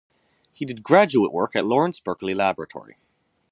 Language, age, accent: English, under 19, United States English